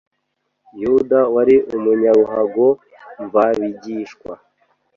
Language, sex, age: Kinyarwanda, male, 19-29